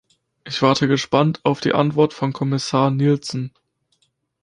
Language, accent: German, Deutschland Deutsch